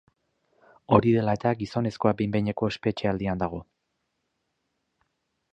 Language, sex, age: Basque, male, 30-39